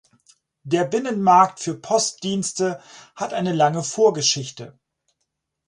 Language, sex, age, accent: German, male, 40-49, Deutschland Deutsch